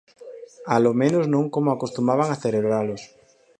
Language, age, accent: Galician, 30-39, Atlántico (seseo e gheada)